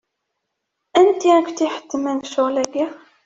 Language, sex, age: Kabyle, female, 30-39